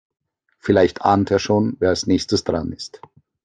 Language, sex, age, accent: German, male, 30-39, Österreichisches Deutsch